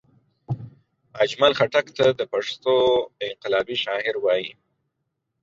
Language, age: Pashto, 30-39